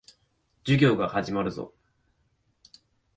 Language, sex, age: Japanese, male, 19-29